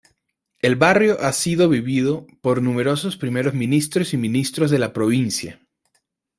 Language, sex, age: Spanish, male, 19-29